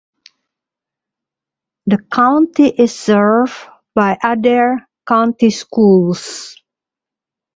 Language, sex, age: English, female, 40-49